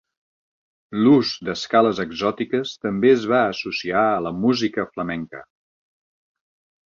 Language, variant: Catalan, Nord-Occidental